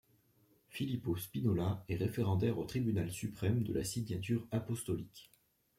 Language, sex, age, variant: French, male, 30-39, Français de métropole